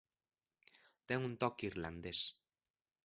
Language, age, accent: Galician, 19-29, Atlántico (seseo e gheada)